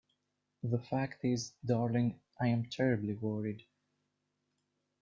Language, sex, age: English, male, 19-29